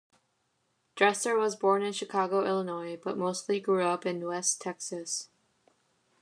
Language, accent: English, United States English